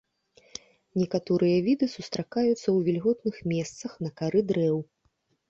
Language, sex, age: Belarusian, female, 30-39